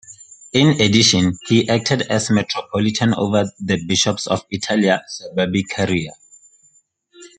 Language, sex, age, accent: English, male, 19-29, Southern African (South Africa, Zimbabwe, Namibia)